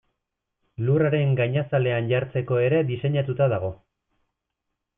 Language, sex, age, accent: Basque, male, 30-39, Erdialdekoa edo Nafarra (Gipuzkoa, Nafarroa)